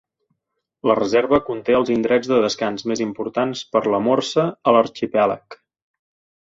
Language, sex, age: Catalan, male, 30-39